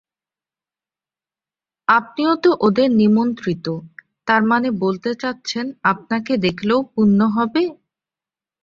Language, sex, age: Bengali, female, 19-29